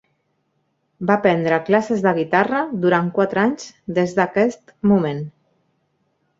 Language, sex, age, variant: Catalan, female, 40-49, Central